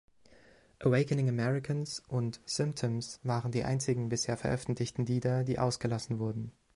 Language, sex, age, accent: German, male, 19-29, Deutschland Deutsch